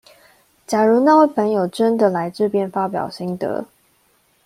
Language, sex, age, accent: Chinese, female, 19-29, 出生地：宜蘭縣